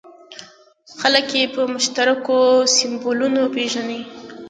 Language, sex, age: Pashto, female, under 19